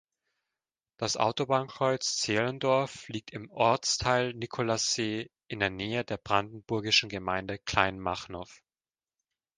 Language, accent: German, Österreichisches Deutsch